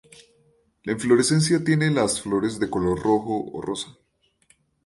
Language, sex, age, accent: Spanish, male, 19-29, Andino-Pacífico: Colombia, Perú, Ecuador, oeste de Bolivia y Venezuela andina